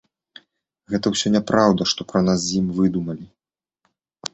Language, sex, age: Belarusian, male, 30-39